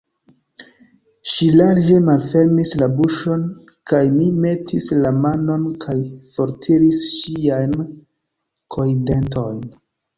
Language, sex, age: Esperanto, male, 19-29